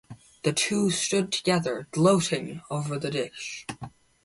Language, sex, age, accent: English, male, under 19, Irish English